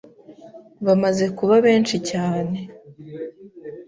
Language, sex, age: Kinyarwanda, female, 19-29